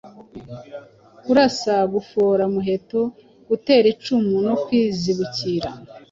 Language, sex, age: Kinyarwanda, female, 19-29